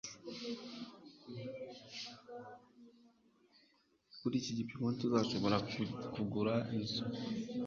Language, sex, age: Kinyarwanda, male, 30-39